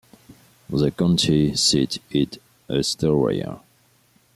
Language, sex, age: English, male, 40-49